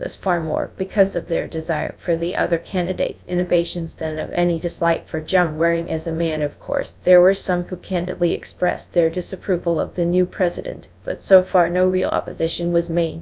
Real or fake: fake